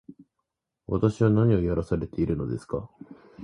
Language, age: Japanese, 19-29